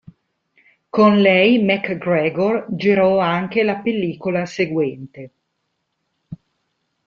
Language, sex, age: Italian, female, 40-49